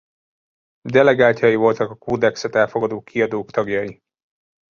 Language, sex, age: Hungarian, male, 19-29